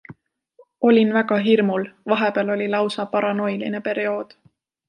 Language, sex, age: Estonian, female, 19-29